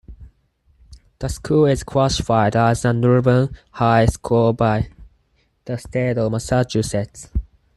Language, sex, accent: English, male, United States English